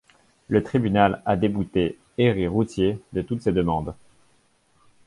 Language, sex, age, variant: French, male, 19-29, Français de métropole